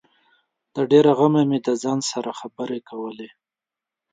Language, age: Pashto, 19-29